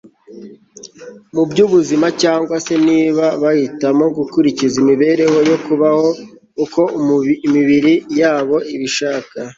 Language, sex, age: Kinyarwanda, male, 19-29